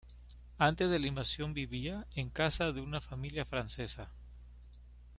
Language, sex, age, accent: Spanish, male, 30-39, México